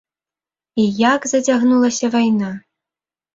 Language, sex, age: Belarusian, female, 19-29